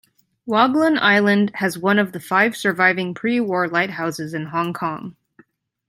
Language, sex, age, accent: English, female, 19-29, United States English